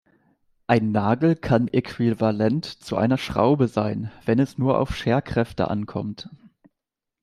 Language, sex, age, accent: German, male, 30-39, Deutschland Deutsch